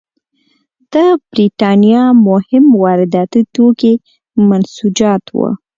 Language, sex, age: Pashto, female, 19-29